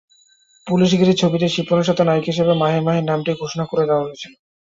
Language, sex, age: Bengali, male, 19-29